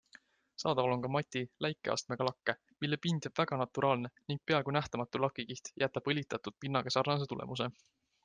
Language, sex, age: Estonian, male, 19-29